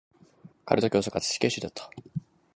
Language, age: Japanese, 19-29